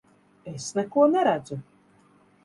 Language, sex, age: Latvian, female, 40-49